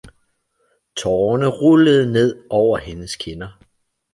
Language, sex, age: Danish, male, 40-49